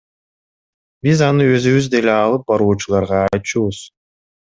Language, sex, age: Kyrgyz, male, 19-29